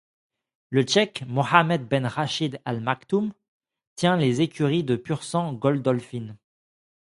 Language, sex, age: French, male, 30-39